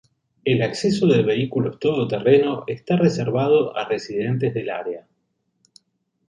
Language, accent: Spanish, Rioplatense: Argentina, Uruguay, este de Bolivia, Paraguay